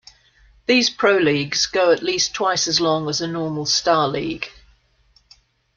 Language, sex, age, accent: English, female, 50-59, Australian English